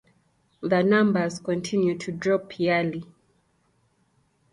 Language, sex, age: English, female, 19-29